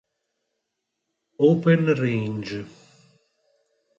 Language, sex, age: Italian, male, 30-39